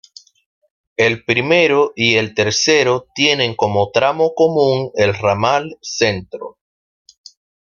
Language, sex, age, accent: Spanish, male, 30-39, Caribe: Cuba, Venezuela, Puerto Rico, República Dominicana, Panamá, Colombia caribeña, México caribeño, Costa del golfo de México